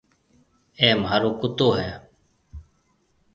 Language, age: Marwari (Pakistan), 30-39